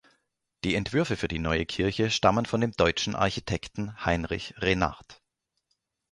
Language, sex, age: German, male, 40-49